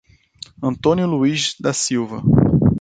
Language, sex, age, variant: Portuguese, male, 30-39, Portuguese (Brasil)